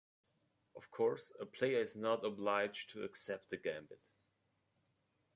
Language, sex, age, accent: English, male, 19-29, United States English